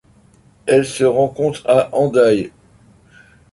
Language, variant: French, Français de métropole